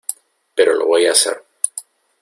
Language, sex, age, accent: Spanish, male, 40-49, Andino-Pacífico: Colombia, Perú, Ecuador, oeste de Bolivia y Venezuela andina